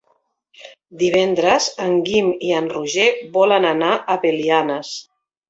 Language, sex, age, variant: Catalan, female, 50-59, Central